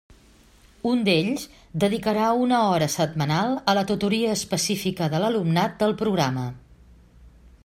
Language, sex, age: Catalan, female, 50-59